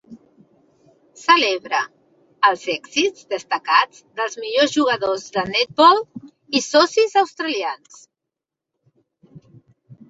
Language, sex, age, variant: Catalan, female, 40-49, Central